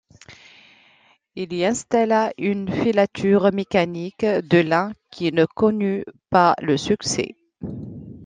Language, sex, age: French, female, 40-49